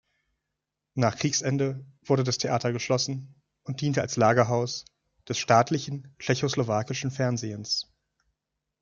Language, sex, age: German, male, 30-39